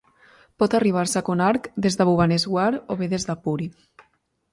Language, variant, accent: Catalan, Central, central